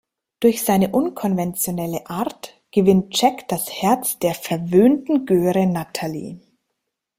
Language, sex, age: German, female, 30-39